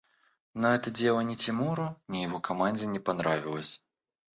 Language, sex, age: Russian, male, 19-29